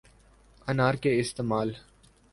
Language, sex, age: Urdu, male, 19-29